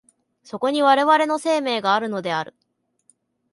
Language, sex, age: Japanese, male, 19-29